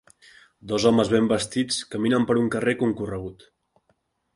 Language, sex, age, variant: Catalan, male, 19-29, Central